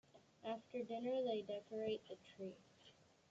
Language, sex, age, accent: English, male, under 19, United States English